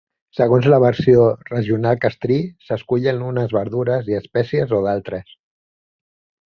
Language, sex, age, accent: Catalan, male, 40-49, Català central